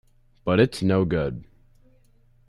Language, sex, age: English, male, 19-29